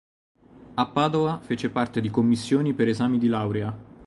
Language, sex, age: Italian, male, 30-39